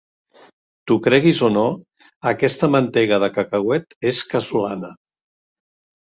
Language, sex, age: Catalan, male, 60-69